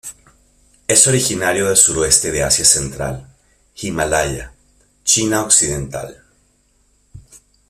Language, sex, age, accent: Spanish, male, 40-49, Caribe: Cuba, Venezuela, Puerto Rico, República Dominicana, Panamá, Colombia caribeña, México caribeño, Costa del golfo de México